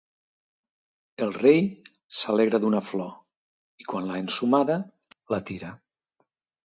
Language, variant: Catalan, Nord-Occidental